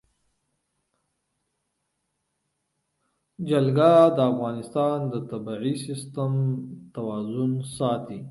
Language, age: Pashto, 30-39